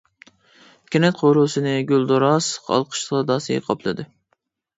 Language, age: Uyghur, 19-29